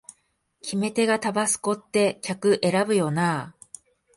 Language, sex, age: Japanese, female, 40-49